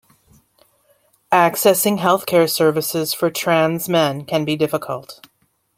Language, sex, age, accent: English, female, 40-49, United States English